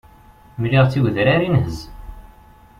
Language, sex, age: Kabyle, male, 19-29